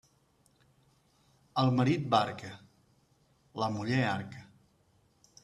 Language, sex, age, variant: Catalan, male, 40-49, Nord-Occidental